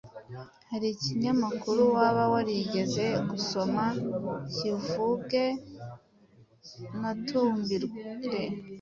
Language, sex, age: Kinyarwanda, female, 19-29